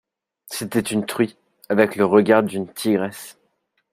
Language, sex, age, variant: French, male, 30-39, Français de métropole